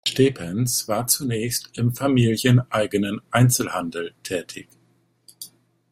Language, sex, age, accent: German, male, 50-59, Deutschland Deutsch